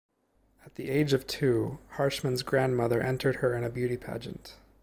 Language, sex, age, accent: English, male, 19-29, United States English